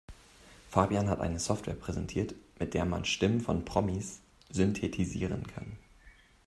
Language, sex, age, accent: German, male, 19-29, Deutschland Deutsch